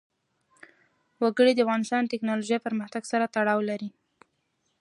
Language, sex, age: Pashto, female, 19-29